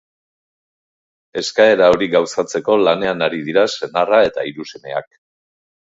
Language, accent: Basque, Erdialdekoa edo Nafarra (Gipuzkoa, Nafarroa)